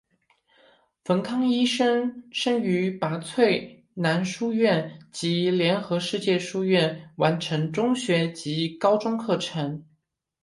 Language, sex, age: Chinese, female, 19-29